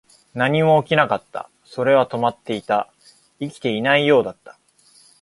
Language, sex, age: Japanese, male, 19-29